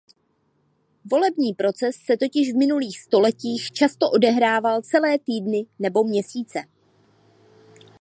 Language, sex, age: Czech, female, 30-39